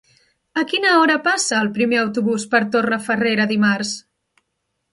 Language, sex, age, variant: Catalan, female, 30-39, Central